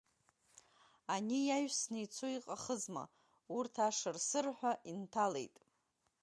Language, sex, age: Abkhazian, female, 40-49